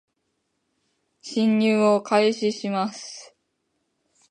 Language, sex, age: Japanese, female, 19-29